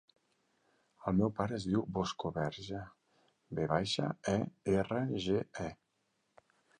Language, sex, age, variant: Catalan, male, 40-49, Central